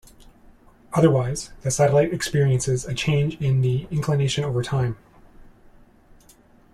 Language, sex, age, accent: English, male, 30-39, Canadian English